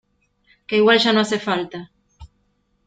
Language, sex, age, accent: Spanish, female, 40-49, Rioplatense: Argentina, Uruguay, este de Bolivia, Paraguay